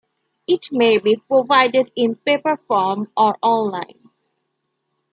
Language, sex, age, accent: English, female, 19-29, India and South Asia (India, Pakistan, Sri Lanka)